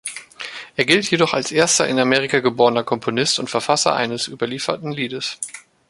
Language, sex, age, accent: German, male, 30-39, Deutschland Deutsch